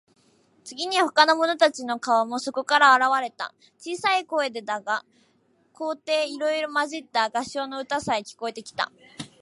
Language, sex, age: Japanese, female, under 19